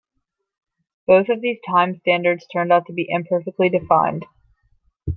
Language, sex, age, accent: English, female, 19-29, United States English